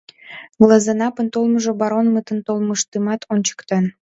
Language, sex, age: Mari, female, 19-29